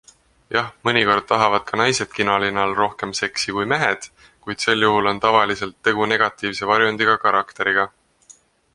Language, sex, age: Estonian, male, 19-29